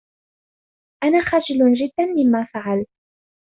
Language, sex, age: Arabic, female, 19-29